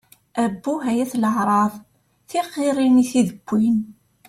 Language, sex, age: Kabyle, female, 40-49